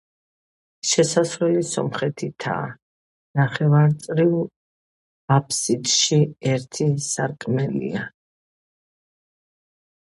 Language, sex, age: Georgian, female, 50-59